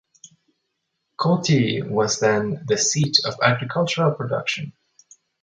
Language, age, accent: English, 30-39, Canadian English